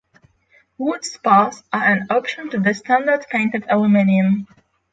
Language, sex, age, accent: English, female, 19-29, Slavic; polish